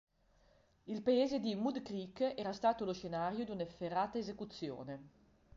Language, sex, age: Italian, female, 50-59